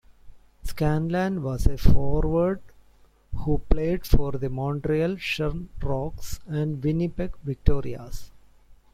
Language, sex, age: English, male, 40-49